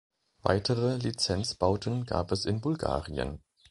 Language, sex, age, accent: German, male, 40-49, Deutschland Deutsch